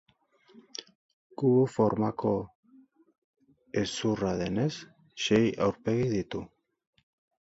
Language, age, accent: Basque, 50-59, Mendebalekoa (Araba, Bizkaia, Gipuzkoako mendebaleko herri batzuk)